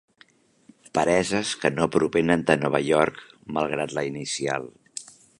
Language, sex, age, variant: Catalan, male, 50-59, Central